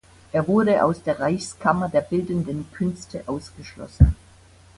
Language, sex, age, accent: German, female, 60-69, Deutschland Deutsch